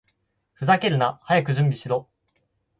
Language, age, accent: Japanese, 19-29, 標準語